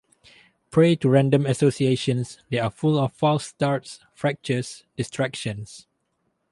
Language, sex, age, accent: English, male, 19-29, Malaysian English